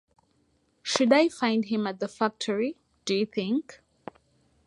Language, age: English, 19-29